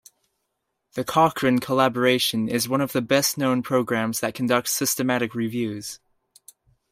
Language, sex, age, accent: English, male, 19-29, Canadian English